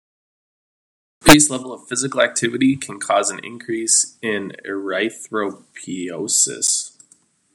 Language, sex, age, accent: English, male, 30-39, United States English